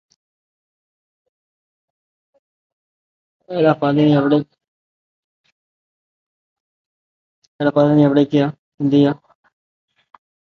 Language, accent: English, United States English; Filipino; India and South Asia (India, Pakistan, Sri Lanka); West Indies and Bermuda (Bahamas, Bermuda, Jamaica, Trinidad)